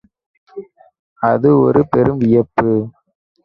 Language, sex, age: Tamil, male, 19-29